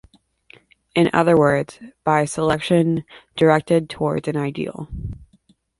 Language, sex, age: English, female, 19-29